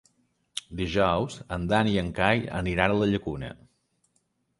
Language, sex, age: Catalan, male, 40-49